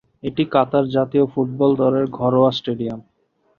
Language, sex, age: Bengali, male, 19-29